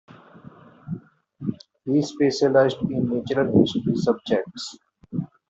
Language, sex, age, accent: English, male, 19-29, India and South Asia (India, Pakistan, Sri Lanka)